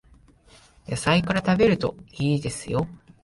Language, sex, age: Japanese, male, 19-29